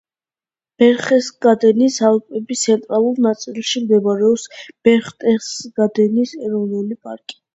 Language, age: Georgian, under 19